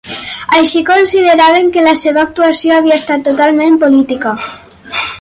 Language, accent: Catalan, valencià